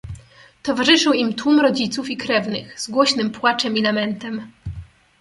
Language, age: Polish, 19-29